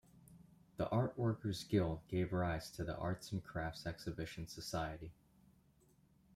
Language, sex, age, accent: English, male, 19-29, United States English